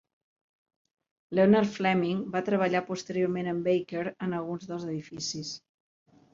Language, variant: Catalan, Central